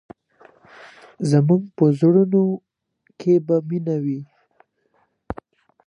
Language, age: Pashto, 19-29